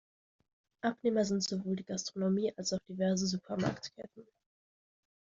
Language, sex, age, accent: German, female, 19-29, Deutschland Deutsch